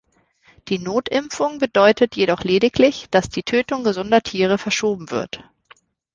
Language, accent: German, Deutschland Deutsch